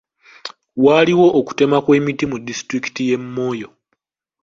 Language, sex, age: Ganda, male, 19-29